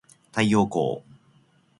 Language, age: Japanese, 19-29